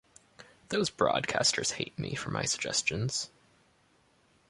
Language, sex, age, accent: English, male, 19-29, United States English